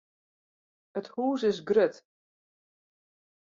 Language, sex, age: Western Frisian, female, 40-49